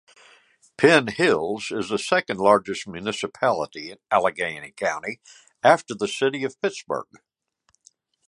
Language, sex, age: English, male, 70-79